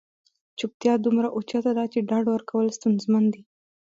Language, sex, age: Pashto, female, 19-29